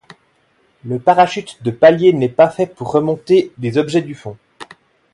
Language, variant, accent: French, Français d'Europe, Français de Suisse